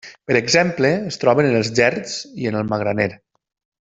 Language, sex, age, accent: Catalan, male, 30-39, valencià